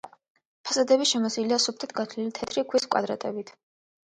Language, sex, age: Georgian, female, 19-29